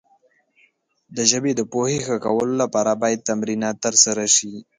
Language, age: Pashto, 19-29